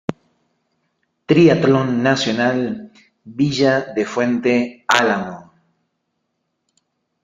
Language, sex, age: Spanish, male, 50-59